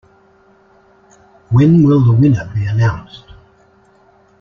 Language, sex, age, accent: English, male, 60-69, Australian English